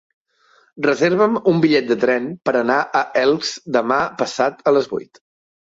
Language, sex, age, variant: Catalan, male, 30-39, Central